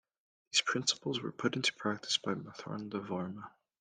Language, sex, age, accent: English, male, under 19, Canadian English